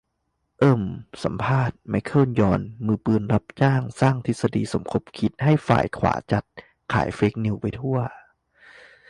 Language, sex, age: Thai, male, 19-29